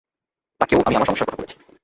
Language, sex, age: Bengali, male, 19-29